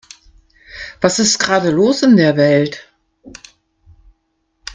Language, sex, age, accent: German, female, 50-59, Deutschland Deutsch